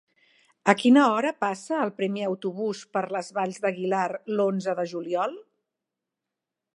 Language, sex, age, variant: Catalan, female, 50-59, Central